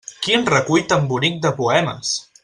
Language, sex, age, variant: Catalan, male, 19-29, Central